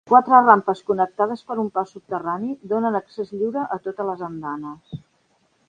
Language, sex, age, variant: Catalan, female, 50-59, Central